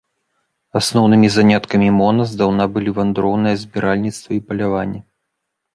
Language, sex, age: Belarusian, male, 30-39